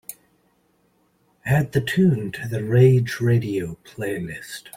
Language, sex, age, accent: English, male, 19-29, United States English